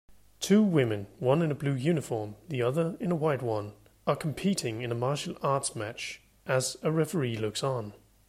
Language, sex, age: English, male, 19-29